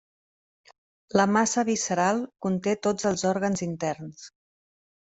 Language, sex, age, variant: Catalan, female, 30-39, Central